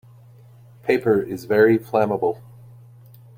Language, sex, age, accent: English, male, 30-39, Canadian English